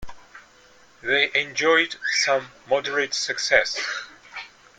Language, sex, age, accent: English, male, 40-49, England English